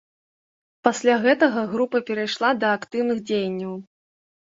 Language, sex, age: Belarusian, female, 19-29